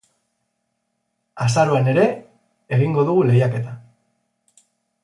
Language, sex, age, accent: Basque, male, 40-49, Mendebalekoa (Araba, Bizkaia, Gipuzkoako mendebaleko herri batzuk)